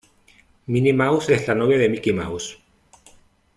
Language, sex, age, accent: Spanish, male, 40-49, España: Islas Canarias